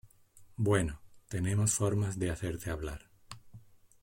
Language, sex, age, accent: Spanish, male, 50-59, España: Sur peninsular (Andalucia, Extremadura, Murcia)